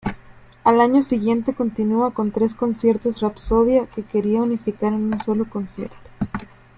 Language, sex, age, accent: Spanish, female, 19-29, México